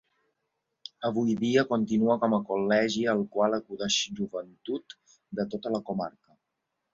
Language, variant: Catalan, Balear